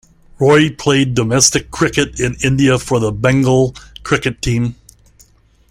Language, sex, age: English, male, 60-69